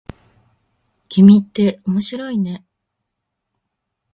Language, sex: Japanese, female